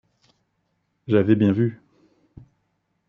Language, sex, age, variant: French, male, 40-49, Français de métropole